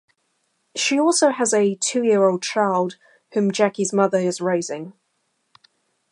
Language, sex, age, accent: English, female, 19-29, England English